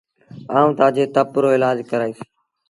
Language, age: Sindhi Bhil, 19-29